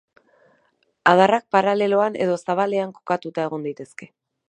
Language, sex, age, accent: Basque, female, 30-39, Erdialdekoa edo Nafarra (Gipuzkoa, Nafarroa)